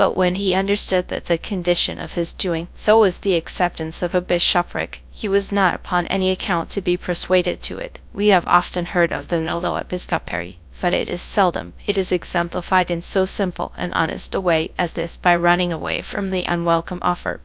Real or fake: fake